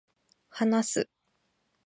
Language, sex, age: Japanese, female, 19-29